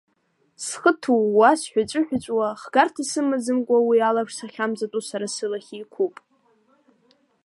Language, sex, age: Abkhazian, female, under 19